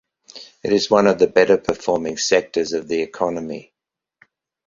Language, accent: English, Australian English